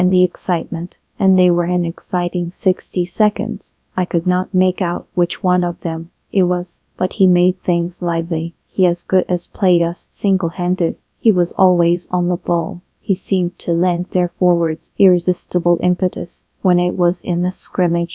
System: TTS, GradTTS